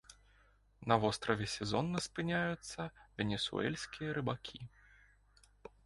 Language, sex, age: Belarusian, male, 19-29